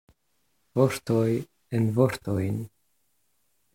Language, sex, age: Esperanto, male, 19-29